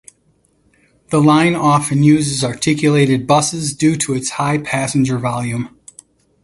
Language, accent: English, United States English